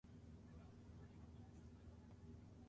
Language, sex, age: English, male, 19-29